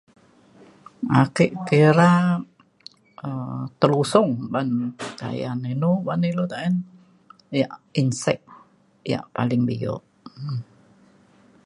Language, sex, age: Mainstream Kenyah, female, 70-79